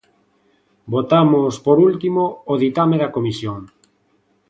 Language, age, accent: Galician, 40-49, Normativo (estándar)